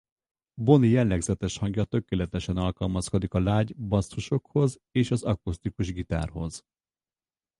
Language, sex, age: Hungarian, male, 50-59